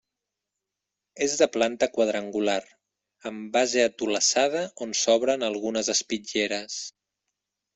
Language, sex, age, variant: Catalan, male, 30-39, Central